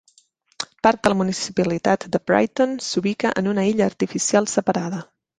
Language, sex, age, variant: Catalan, female, 30-39, Central